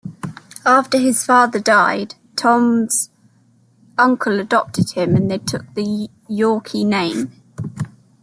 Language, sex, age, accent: English, female, 19-29, England English